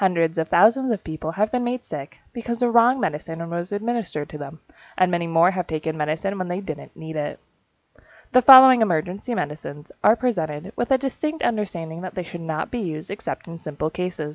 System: none